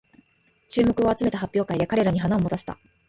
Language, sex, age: Japanese, female, 19-29